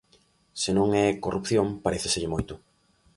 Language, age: Galician, 19-29